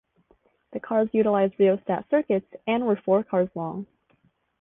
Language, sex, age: English, female, under 19